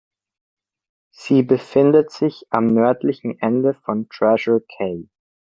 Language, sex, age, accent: German, male, under 19, Österreichisches Deutsch